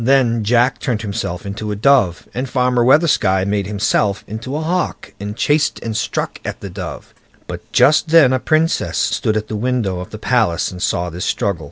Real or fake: real